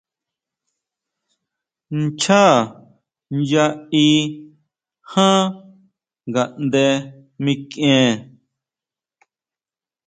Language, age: Huautla Mazatec, 19-29